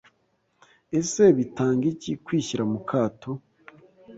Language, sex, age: Kinyarwanda, male, 19-29